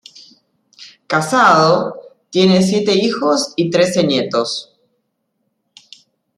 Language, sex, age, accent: Spanish, female, 50-59, Rioplatense: Argentina, Uruguay, este de Bolivia, Paraguay